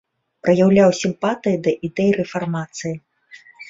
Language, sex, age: Belarusian, female, 30-39